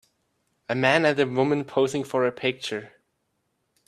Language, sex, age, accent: English, male, under 19, United States English